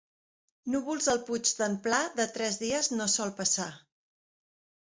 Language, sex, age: Catalan, female, 40-49